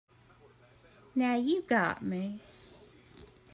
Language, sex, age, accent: English, female, 30-39, United States English